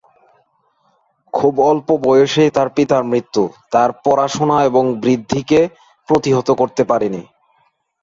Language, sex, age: Bengali, male, 19-29